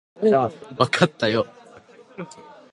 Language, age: Japanese, 19-29